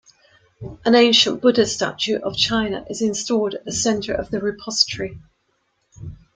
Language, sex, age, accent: English, female, 60-69, England English